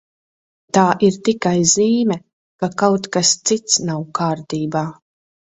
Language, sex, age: Latvian, female, 30-39